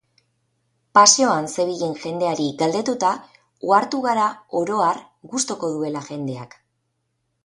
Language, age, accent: Basque, 30-39, Erdialdekoa edo Nafarra (Gipuzkoa, Nafarroa)